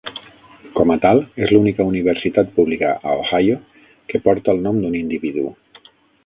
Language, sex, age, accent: Catalan, male, 40-49, valencià